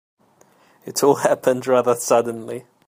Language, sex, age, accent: English, male, 19-29, England English